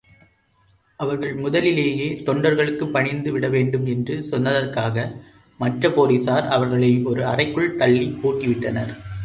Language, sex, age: Tamil, male, 19-29